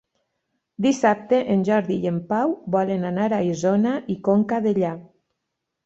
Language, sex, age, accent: Catalan, female, 50-59, valencià